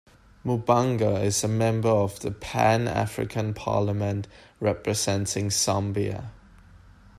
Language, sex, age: English, male, 19-29